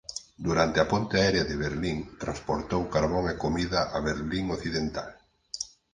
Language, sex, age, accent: Galician, male, 40-49, Oriental (común en zona oriental)